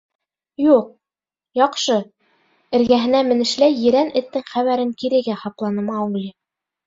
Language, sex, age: Bashkir, female, 30-39